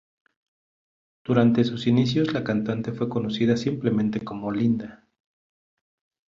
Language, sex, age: Spanish, male, 40-49